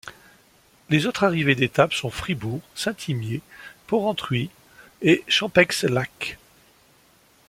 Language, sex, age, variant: French, male, 40-49, Français de métropole